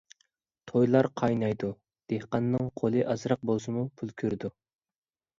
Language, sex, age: Uyghur, male, 30-39